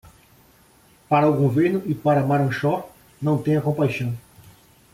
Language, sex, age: Portuguese, male, 40-49